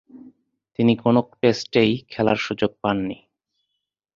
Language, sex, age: Bengali, male, 19-29